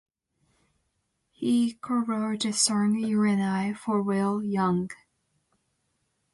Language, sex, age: English, female, 19-29